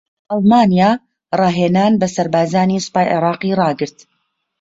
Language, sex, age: Central Kurdish, female, 30-39